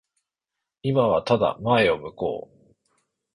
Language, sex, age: Japanese, male, 40-49